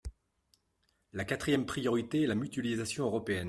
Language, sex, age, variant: French, male, 50-59, Français de métropole